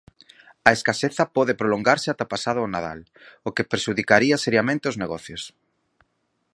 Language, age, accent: Galician, 30-39, Normativo (estándar)